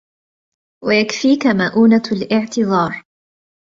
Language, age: Arabic, 30-39